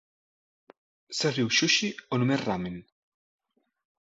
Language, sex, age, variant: Catalan, male, 19-29, Central